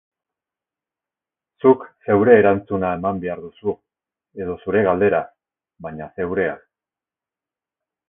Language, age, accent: Basque, 60-69, Mendebalekoa (Araba, Bizkaia, Gipuzkoako mendebaleko herri batzuk)